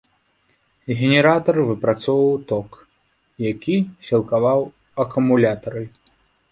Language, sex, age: Belarusian, male, 19-29